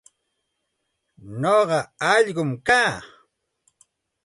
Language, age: Santa Ana de Tusi Pasco Quechua, 40-49